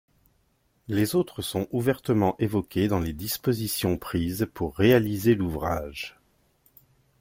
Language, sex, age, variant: French, male, 40-49, Français de métropole